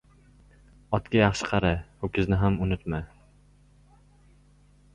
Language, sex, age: Uzbek, male, 19-29